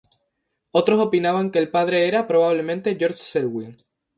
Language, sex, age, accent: Spanish, male, 19-29, España: Islas Canarias